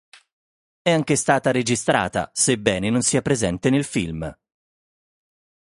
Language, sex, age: Italian, male, 30-39